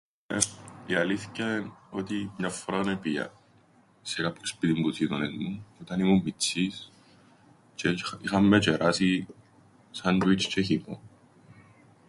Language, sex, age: Greek, male, 19-29